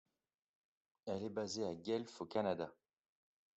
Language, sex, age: French, male, 40-49